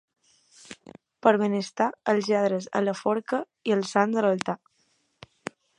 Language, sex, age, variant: Catalan, female, 19-29, Balear